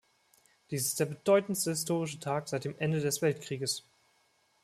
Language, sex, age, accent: German, male, 19-29, Deutschland Deutsch